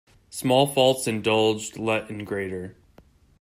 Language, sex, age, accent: English, male, 30-39, United States English